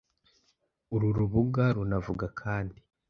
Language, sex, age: Kinyarwanda, male, under 19